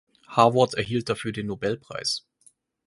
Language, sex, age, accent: German, male, 19-29, Deutschland Deutsch